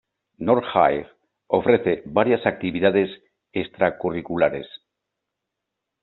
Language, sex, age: Spanish, male, 50-59